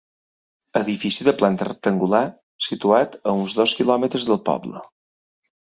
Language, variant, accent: Catalan, Balear, mallorquí